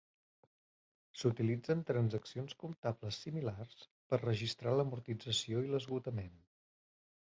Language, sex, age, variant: Catalan, male, 30-39, Central